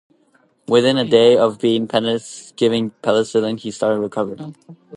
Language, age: English, 19-29